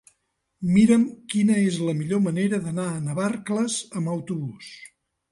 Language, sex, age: Catalan, male, 60-69